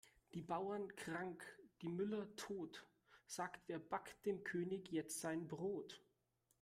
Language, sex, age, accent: German, male, 19-29, Deutschland Deutsch